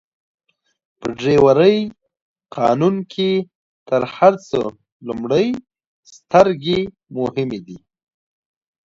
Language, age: Pashto, 19-29